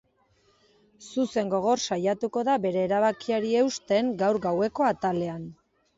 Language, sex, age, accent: Basque, female, 40-49, Erdialdekoa edo Nafarra (Gipuzkoa, Nafarroa)